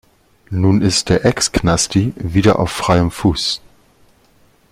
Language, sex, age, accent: German, male, 40-49, Deutschland Deutsch